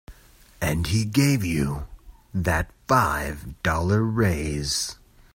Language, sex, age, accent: English, male, 19-29, United States English